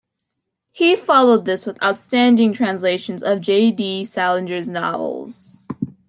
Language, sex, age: English, female, under 19